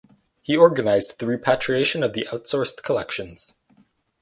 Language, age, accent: English, 19-29, United States English